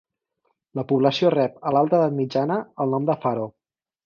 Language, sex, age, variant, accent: Catalan, male, 19-29, Central, central